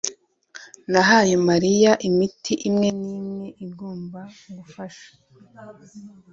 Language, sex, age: Kinyarwanda, female, 19-29